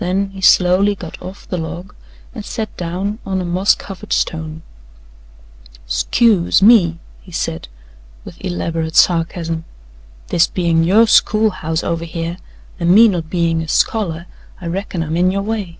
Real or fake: real